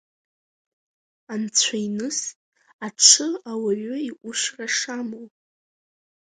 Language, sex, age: Abkhazian, female, under 19